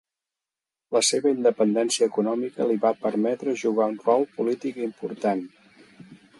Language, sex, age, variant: Catalan, male, 60-69, Central